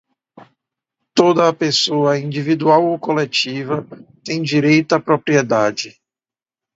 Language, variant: Portuguese, Portuguese (Brasil)